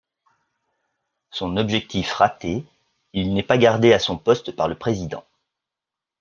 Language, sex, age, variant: French, male, 40-49, Français de métropole